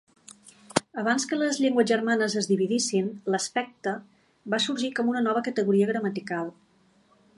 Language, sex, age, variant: Catalan, female, 40-49, Balear